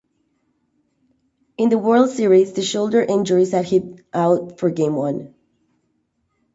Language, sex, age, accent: English, female, 30-39, United States English